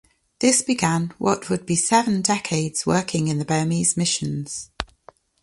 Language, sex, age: English, female, 50-59